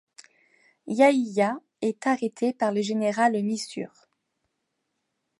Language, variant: French, Français de métropole